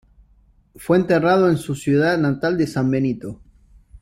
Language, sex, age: Spanish, male, 30-39